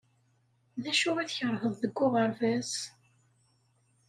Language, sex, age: Kabyle, female, 30-39